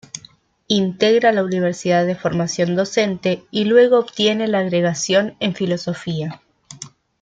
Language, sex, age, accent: Spanish, female, 30-39, Rioplatense: Argentina, Uruguay, este de Bolivia, Paraguay